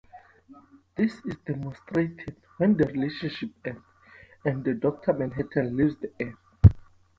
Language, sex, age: English, male, 19-29